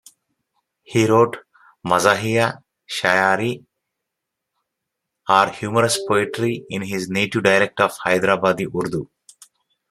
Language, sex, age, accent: English, male, 40-49, United States English